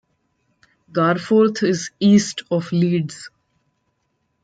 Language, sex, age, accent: English, female, 19-29, India and South Asia (India, Pakistan, Sri Lanka)